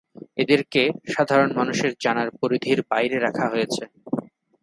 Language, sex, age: Bengali, male, 30-39